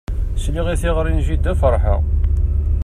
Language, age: Kabyle, 30-39